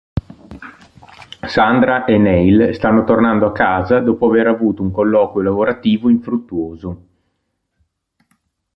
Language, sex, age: Italian, male, 30-39